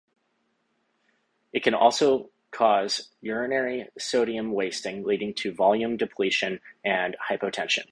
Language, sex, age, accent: English, male, 30-39, United States English